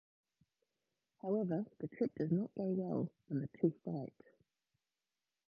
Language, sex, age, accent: English, female, 40-49, Australian English